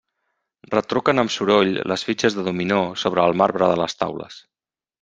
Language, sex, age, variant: Catalan, male, 40-49, Central